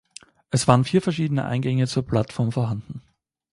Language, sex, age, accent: German, male, 30-39, Österreichisches Deutsch